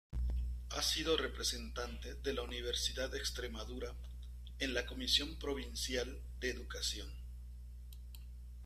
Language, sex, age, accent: Spanish, male, 50-59, México